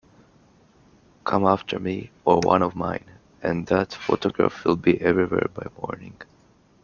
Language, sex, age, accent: English, male, 19-29, United States English